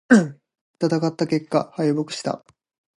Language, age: Japanese, 19-29